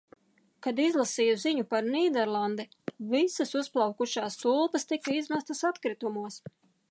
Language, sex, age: Latvian, female, 40-49